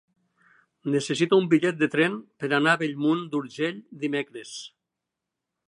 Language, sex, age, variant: Catalan, male, 60-69, Nord-Occidental